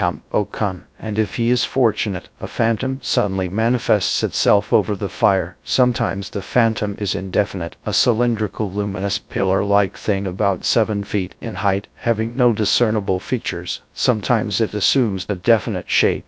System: TTS, GradTTS